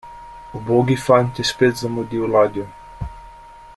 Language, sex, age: Slovenian, male, 30-39